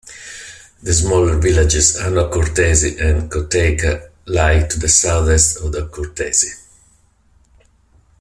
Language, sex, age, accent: English, male, 50-59, England English